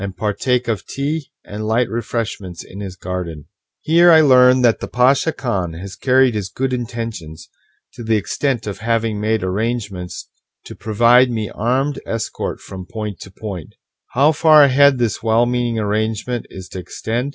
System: none